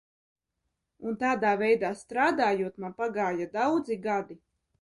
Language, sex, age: Latvian, female, 19-29